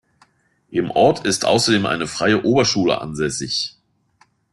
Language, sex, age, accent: German, male, 40-49, Deutschland Deutsch